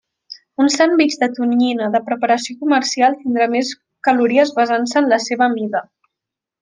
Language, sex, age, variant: Catalan, female, under 19, Central